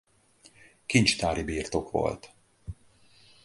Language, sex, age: Hungarian, male, 40-49